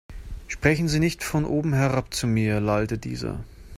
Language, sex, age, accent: German, male, 19-29, Deutschland Deutsch